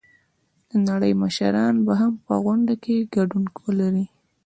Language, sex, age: Pashto, female, 19-29